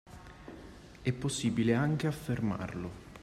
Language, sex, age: Italian, male, 19-29